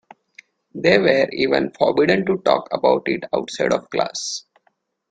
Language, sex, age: English, male, 30-39